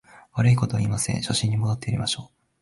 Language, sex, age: Japanese, male, 19-29